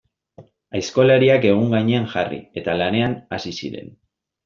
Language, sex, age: Basque, male, 19-29